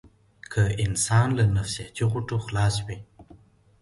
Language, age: Pashto, 30-39